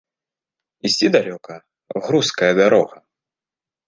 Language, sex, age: Belarusian, male, under 19